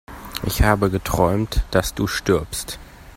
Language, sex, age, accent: German, male, 30-39, Deutschland Deutsch